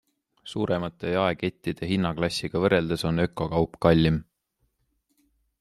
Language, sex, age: Estonian, male, 19-29